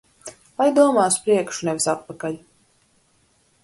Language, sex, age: Latvian, female, 19-29